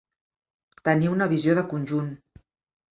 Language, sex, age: Catalan, female, 50-59